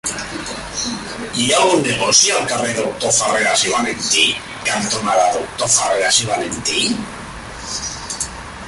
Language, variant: Catalan, Central